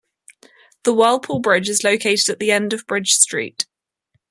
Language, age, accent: English, 19-29, England English